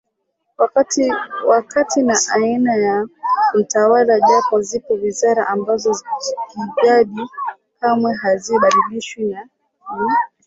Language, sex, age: Swahili, female, 19-29